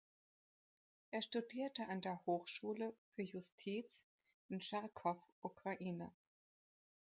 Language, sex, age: German, female, 30-39